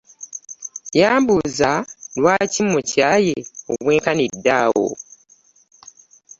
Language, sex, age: Ganda, female, 50-59